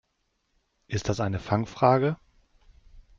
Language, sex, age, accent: German, male, 40-49, Deutschland Deutsch